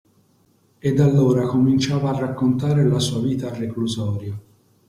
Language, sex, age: Italian, male, 40-49